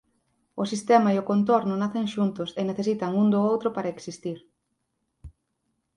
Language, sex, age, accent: Galician, female, 30-39, Atlántico (seseo e gheada)